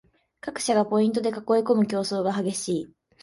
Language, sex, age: Japanese, female, 19-29